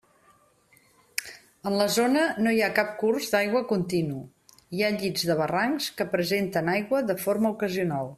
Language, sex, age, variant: Catalan, female, 50-59, Central